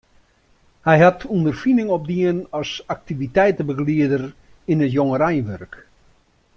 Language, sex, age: Western Frisian, male, 60-69